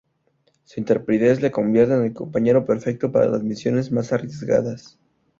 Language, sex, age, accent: Spanish, male, 19-29, México